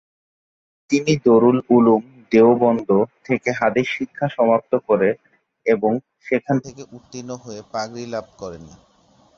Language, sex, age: Bengali, male, 19-29